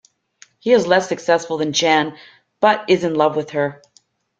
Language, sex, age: English, female, 50-59